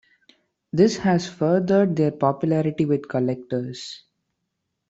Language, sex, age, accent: English, male, 19-29, India and South Asia (India, Pakistan, Sri Lanka)